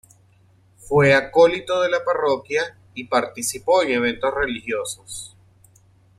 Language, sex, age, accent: Spanish, male, 40-49, Caribe: Cuba, Venezuela, Puerto Rico, República Dominicana, Panamá, Colombia caribeña, México caribeño, Costa del golfo de México